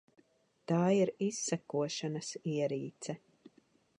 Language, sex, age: Latvian, female, 40-49